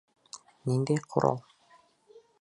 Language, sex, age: Bashkir, male, 30-39